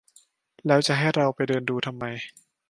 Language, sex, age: Thai, male, under 19